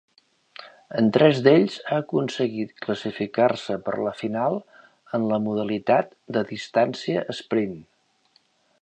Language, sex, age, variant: Catalan, male, 50-59, Central